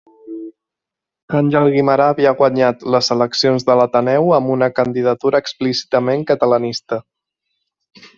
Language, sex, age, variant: Catalan, male, 30-39, Central